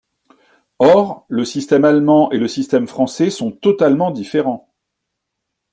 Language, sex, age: French, male, 50-59